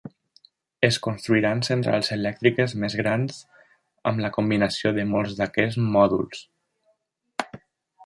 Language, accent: Catalan, valencià